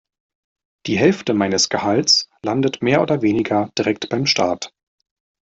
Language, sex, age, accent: German, male, 30-39, Deutschland Deutsch